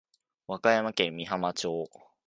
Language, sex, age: Japanese, male, 19-29